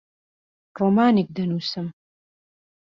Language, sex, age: Central Kurdish, female, 19-29